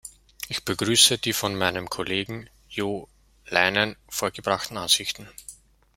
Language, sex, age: German, male, 19-29